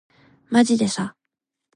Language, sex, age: Japanese, female, 19-29